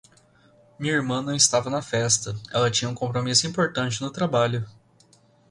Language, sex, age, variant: Portuguese, male, 19-29, Portuguese (Brasil)